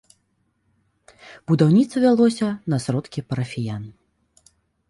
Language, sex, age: Belarusian, female, 19-29